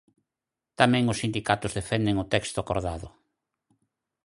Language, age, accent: Galician, 60-69, Normativo (estándar)